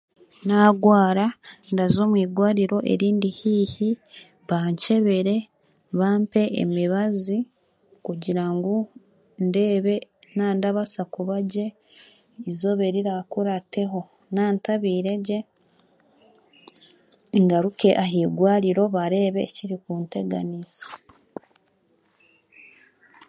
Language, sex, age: Chiga, female, 19-29